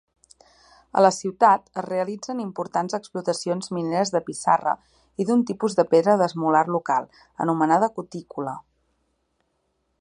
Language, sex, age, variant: Catalan, female, 30-39, Central